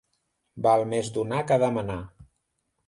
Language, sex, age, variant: Catalan, male, 30-39, Central